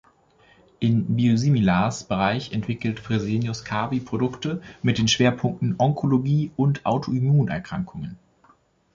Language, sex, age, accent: German, male, 19-29, Deutschland Deutsch